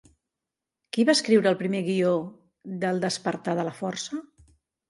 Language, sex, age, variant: Catalan, female, 50-59, Central